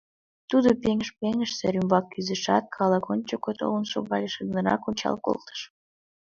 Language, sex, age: Mari, female, under 19